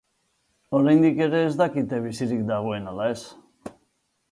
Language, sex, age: Basque, male, 50-59